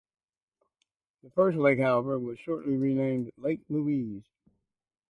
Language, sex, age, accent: English, male, 60-69, United States English